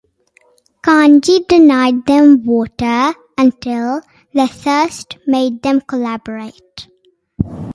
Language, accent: English, England English